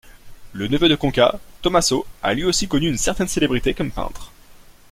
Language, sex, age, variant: French, male, 19-29, Français de métropole